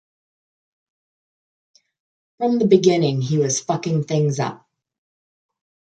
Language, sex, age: English, female, 50-59